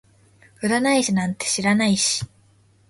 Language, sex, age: Japanese, female, 19-29